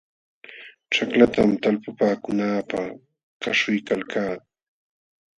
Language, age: Jauja Wanca Quechua, 40-49